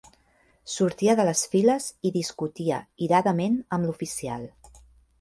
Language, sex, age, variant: Catalan, female, 40-49, Central